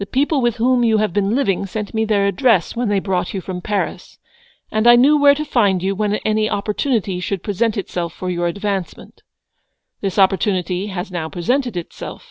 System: none